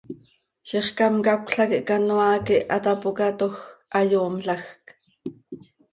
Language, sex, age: Seri, female, 40-49